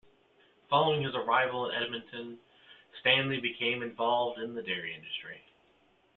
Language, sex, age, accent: English, male, 19-29, United States English